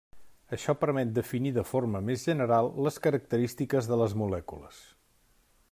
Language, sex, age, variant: Catalan, male, 50-59, Central